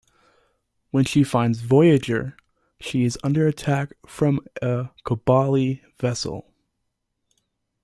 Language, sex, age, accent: English, male, under 19, Canadian English